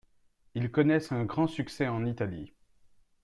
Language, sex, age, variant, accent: French, male, 40-49, Français des départements et régions d'outre-mer, Français de La Réunion